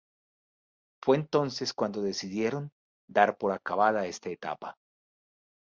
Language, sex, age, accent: Spanish, male, 50-59, Andino-Pacífico: Colombia, Perú, Ecuador, oeste de Bolivia y Venezuela andina